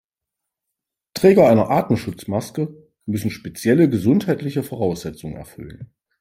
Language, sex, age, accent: German, male, 40-49, Deutschland Deutsch